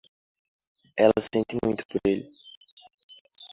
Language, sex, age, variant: Portuguese, male, under 19, Portuguese (Brasil)